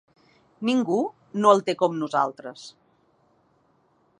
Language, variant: Catalan, Central